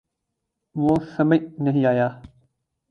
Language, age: Urdu, 19-29